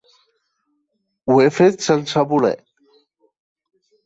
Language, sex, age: Catalan, male, 30-39